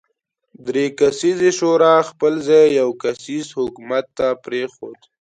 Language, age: Pashto, under 19